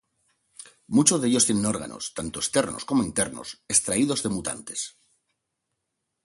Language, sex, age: Spanish, male, 50-59